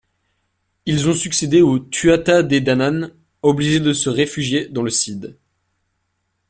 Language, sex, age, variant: French, male, 19-29, Français de métropole